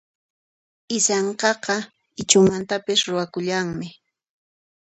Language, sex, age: Puno Quechua, female, 40-49